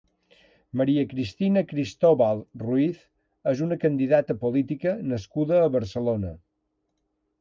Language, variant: Catalan, Balear